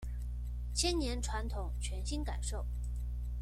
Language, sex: Chinese, female